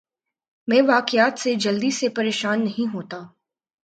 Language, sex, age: Urdu, female, 19-29